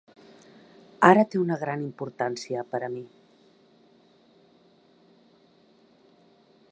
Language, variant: Catalan, Central